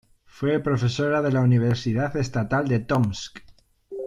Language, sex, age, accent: Spanish, male, 40-49, España: Norte peninsular (Asturias, Castilla y León, Cantabria, País Vasco, Navarra, Aragón, La Rioja, Guadalajara, Cuenca)